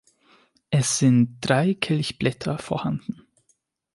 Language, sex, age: German, male, 19-29